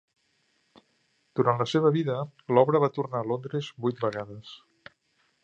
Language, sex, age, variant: Catalan, male, 60-69, Central